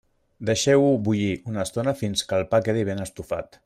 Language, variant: Catalan, Central